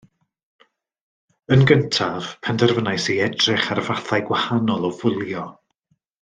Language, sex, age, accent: Welsh, male, 30-39, Y Deyrnas Unedig Cymraeg